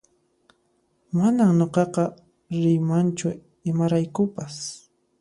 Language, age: Puno Quechua, 19-29